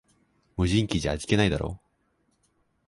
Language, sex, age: Japanese, male, 19-29